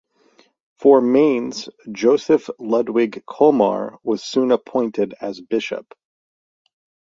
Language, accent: English, Canadian English